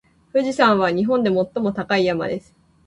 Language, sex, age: Japanese, female, 19-29